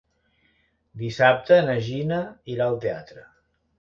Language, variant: Catalan, Central